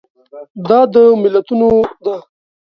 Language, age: Pashto, 19-29